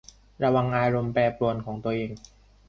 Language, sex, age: Thai, male, 19-29